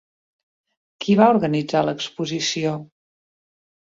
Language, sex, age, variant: Catalan, female, 40-49, Central